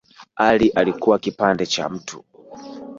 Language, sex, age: Swahili, male, 19-29